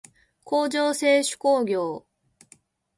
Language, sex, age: Japanese, female, 19-29